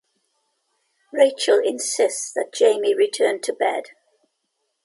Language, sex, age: English, female, 70-79